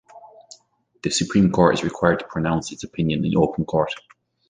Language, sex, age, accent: English, male, 30-39, Irish English